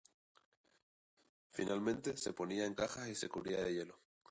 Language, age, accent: Spanish, 19-29, España: Islas Canarias; Rioplatense: Argentina, Uruguay, este de Bolivia, Paraguay